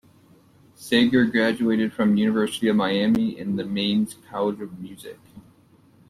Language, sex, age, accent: English, male, 19-29, United States English